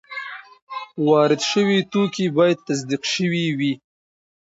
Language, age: Pashto, 19-29